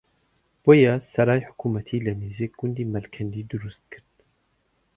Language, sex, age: Central Kurdish, male, 30-39